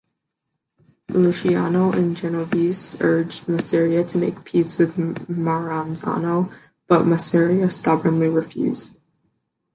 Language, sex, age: English, female, under 19